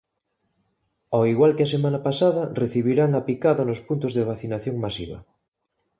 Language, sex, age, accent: Galician, male, 30-39, Central (gheada)